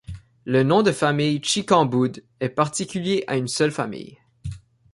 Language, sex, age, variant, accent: French, male, 19-29, Français d'Amérique du Nord, Français du Canada